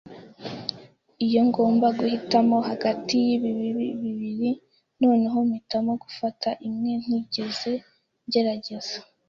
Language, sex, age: Kinyarwanda, female, 19-29